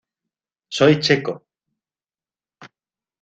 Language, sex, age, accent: Spanish, male, 40-49, España: Sur peninsular (Andalucia, Extremadura, Murcia)